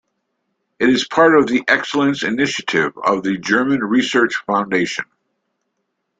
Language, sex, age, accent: English, male, 60-69, United States English